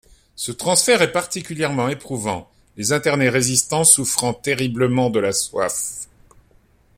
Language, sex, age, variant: French, male, 50-59, Français de métropole